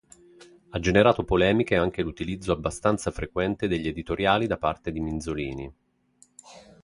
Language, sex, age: Italian, male, 40-49